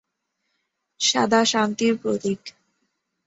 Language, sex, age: Bengali, female, under 19